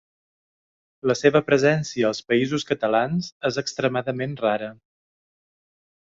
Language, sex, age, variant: Catalan, male, 40-49, Balear